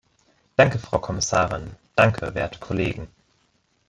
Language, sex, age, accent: German, male, 19-29, Deutschland Deutsch